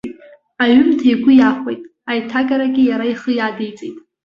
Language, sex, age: Abkhazian, female, under 19